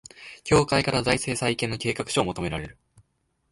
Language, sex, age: Japanese, male, 19-29